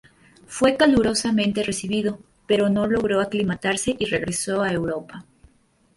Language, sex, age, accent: Spanish, female, 19-29, México